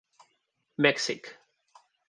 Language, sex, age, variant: Catalan, male, 19-29, Central